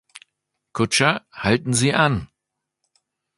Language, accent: German, Deutschland Deutsch